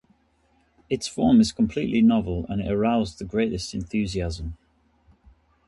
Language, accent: English, England English